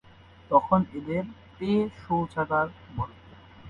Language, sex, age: Bengali, male, 19-29